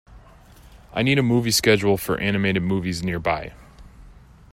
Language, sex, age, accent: English, male, 19-29, United States English